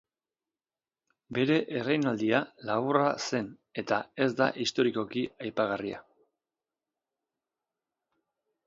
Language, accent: Basque, Erdialdekoa edo Nafarra (Gipuzkoa, Nafarroa)